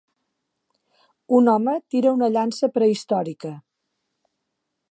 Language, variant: Catalan, Central